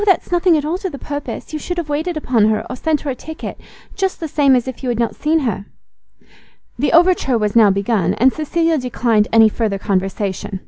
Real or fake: real